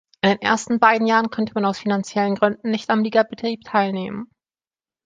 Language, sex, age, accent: German, female, 19-29, Deutschland Deutsch